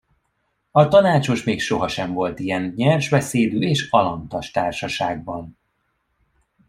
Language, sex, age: Hungarian, male, 30-39